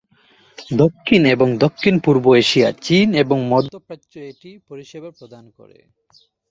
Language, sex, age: Bengali, male, 19-29